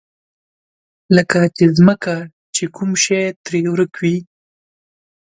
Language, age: Pashto, 19-29